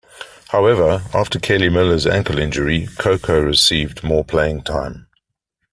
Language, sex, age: English, male, 50-59